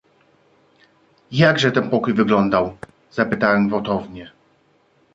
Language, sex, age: Polish, male, 40-49